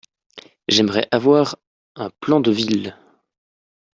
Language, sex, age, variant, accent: French, male, 19-29, Français d'Europe, Français de Suisse